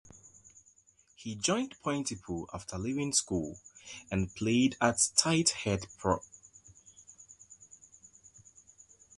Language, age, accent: English, 19-29, England English